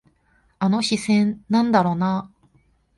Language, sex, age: Japanese, female, 19-29